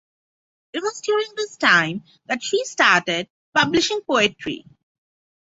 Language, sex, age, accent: English, female, 19-29, England English; India and South Asia (India, Pakistan, Sri Lanka)